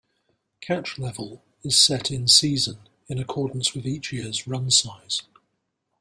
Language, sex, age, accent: English, male, 50-59, England English